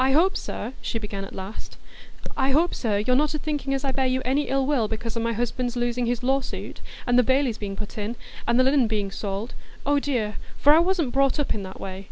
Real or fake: real